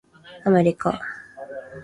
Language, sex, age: Japanese, female, 19-29